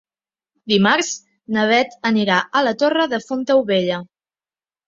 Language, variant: Catalan, Central